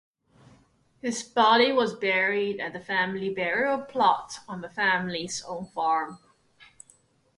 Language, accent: English, Hong Kong English